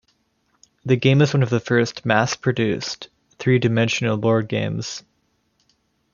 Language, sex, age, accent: English, male, 19-29, Canadian English